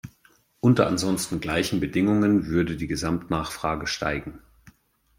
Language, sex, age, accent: German, male, 30-39, Deutschland Deutsch